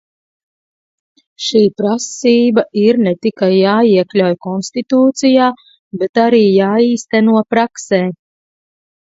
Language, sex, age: Latvian, female, 30-39